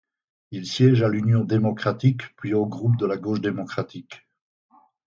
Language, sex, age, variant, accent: French, male, 60-69, Français d'Europe, Français de Belgique